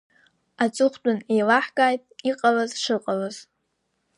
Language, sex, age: Abkhazian, female, under 19